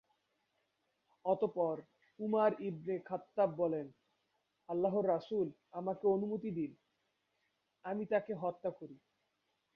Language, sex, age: Bengali, male, 19-29